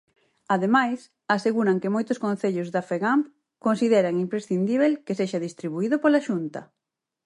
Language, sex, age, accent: Galician, female, 30-39, Oriental (común en zona oriental)